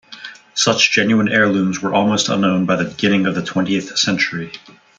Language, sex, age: English, male, 40-49